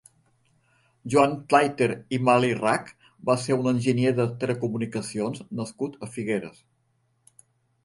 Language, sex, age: Catalan, male, 70-79